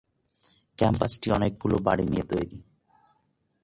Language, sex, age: Bengali, male, 19-29